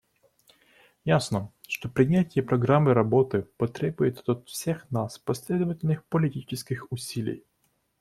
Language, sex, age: Russian, male, 19-29